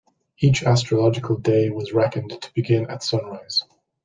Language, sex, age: English, male, 30-39